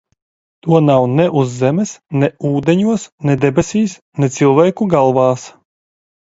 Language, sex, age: Latvian, male, 40-49